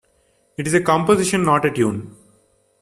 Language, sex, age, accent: English, male, 19-29, India and South Asia (India, Pakistan, Sri Lanka)